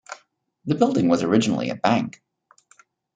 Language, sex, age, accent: English, male, 30-39, United States English